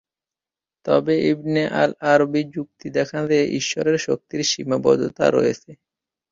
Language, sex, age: Bengali, male, 19-29